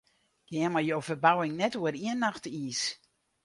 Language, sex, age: Western Frisian, female, 60-69